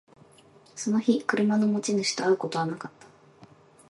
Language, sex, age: Japanese, female, 19-29